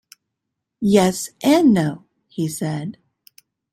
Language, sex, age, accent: English, female, 50-59, United States English